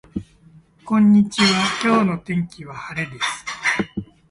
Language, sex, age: Japanese, male, 30-39